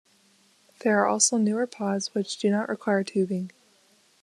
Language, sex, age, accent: English, female, under 19, United States English